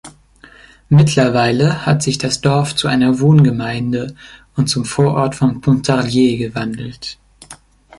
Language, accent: German, Deutschland Deutsch